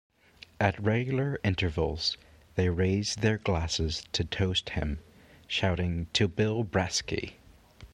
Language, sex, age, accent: English, male, 19-29, United States English